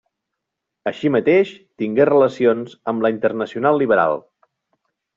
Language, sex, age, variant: Catalan, male, 30-39, Nord-Occidental